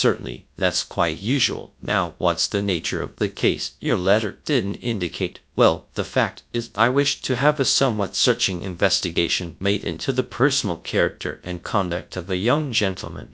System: TTS, GradTTS